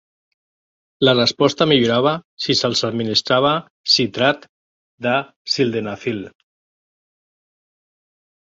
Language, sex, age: Catalan, male, 50-59